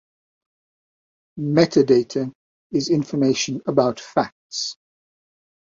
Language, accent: English, England English